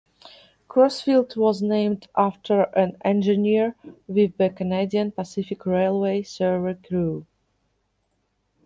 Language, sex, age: English, female, 19-29